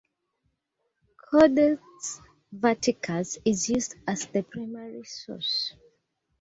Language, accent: English, England English